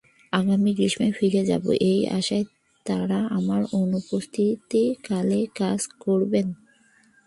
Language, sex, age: Bengali, female, 19-29